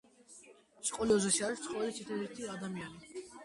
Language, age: Georgian, 90+